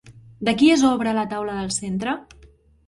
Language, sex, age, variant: Catalan, female, 30-39, Central